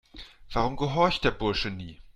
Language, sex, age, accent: German, male, 40-49, Deutschland Deutsch